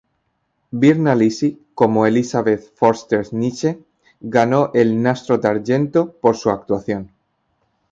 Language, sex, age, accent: Spanish, male, 19-29, España: Centro-Sur peninsular (Madrid, Toledo, Castilla-La Mancha)